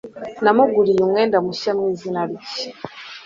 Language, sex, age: Kinyarwanda, female, 30-39